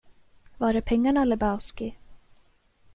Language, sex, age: Swedish, female, 19-29